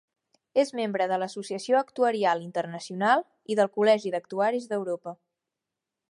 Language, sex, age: Catalan, female, under 19